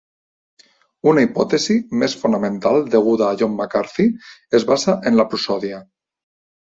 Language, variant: Catalan, Central